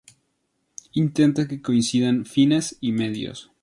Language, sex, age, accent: Spanish, male, 19-29, México